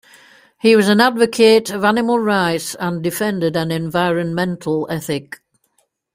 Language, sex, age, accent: English, female, 60-69, England English